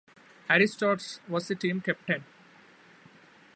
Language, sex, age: English, male, 19-29